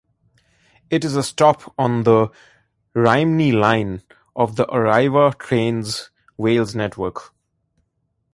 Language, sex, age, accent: English, male, 30-39, India and South Asia (India, Pakistan, Sri Lanka)